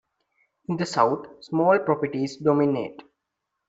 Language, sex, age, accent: English, male, 19-29, India and South Asia (India, Pakistan, Sri Lanka)